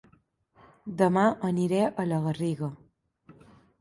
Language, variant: Catalan, Balear